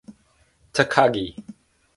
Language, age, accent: English, 19-29, United States English